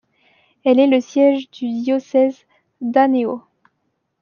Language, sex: French, female